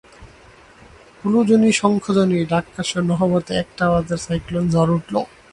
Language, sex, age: Bengali, male, 19-29